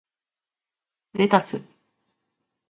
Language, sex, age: Japanese, female, 30-39